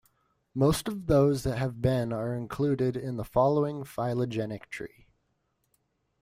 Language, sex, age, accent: English, male, under 19, United States English